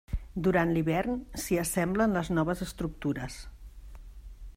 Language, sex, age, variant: Catalan, female, 50-59, Central